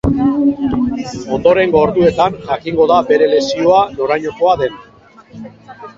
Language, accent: Basque, Erdialdekoa edo Nafarra (Gipuzkoa, Nafarroa)